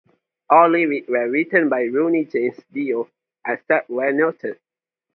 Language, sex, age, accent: English, male, 19-29, Malaysian English